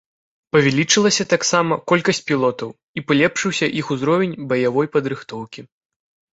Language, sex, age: Belarusian, male, under 19